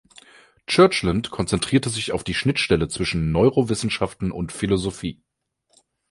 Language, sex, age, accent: German, male, 30-39, Deutschland Deutsch